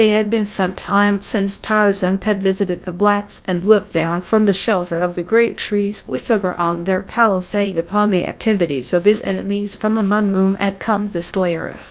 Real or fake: fake